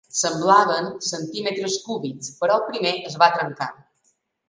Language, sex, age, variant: Catalan, female, 40-49, Balear